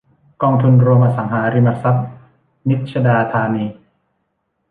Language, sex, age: Thai, male, 19-29